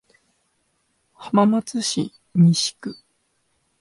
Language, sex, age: Japanese, male, 19-29